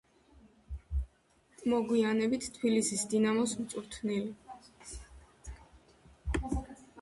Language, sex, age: Georgian, female, under 19